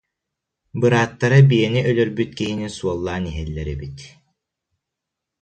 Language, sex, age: Yakut, male, 19-29